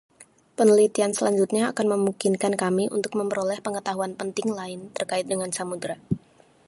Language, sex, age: Indonesian, female, 19-29